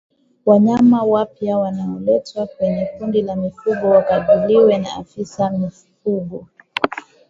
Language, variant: Swahili, Kiswahili cha Bara ya Kenya